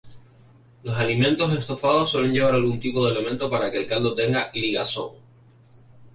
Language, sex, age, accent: Spanish, male, 19-29, España: Islas Canarias